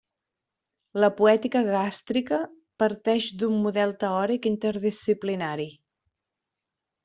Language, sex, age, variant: Catalan, female, 40-49, Central